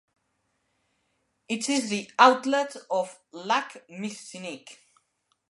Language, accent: English, England English